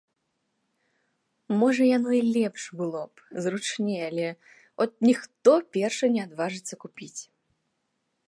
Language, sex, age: Belarusian, female, 19-29